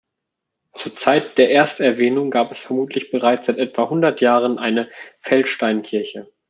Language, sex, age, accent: German, male, 19-29, Deutschland Deutsch